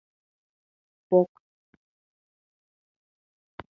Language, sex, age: Japanese, female, 30-39